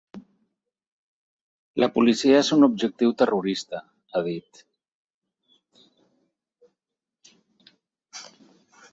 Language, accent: Catalan, Barcelonès